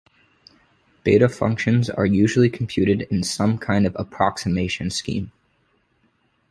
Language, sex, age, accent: English, male, 19-29, United States English